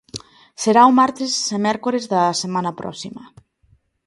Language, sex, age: Galician, female, 19-29